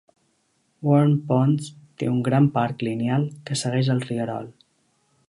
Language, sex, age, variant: Catalan, male, under 19, Central